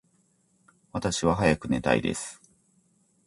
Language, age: Japanese, 40-49